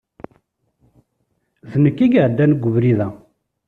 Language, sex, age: Kabyle, male, 40-49